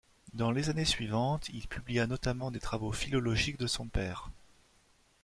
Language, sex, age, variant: French, male, 30-39, Français de métropole